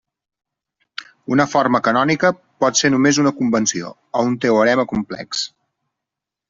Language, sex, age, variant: Catalan, male, 30-39, Central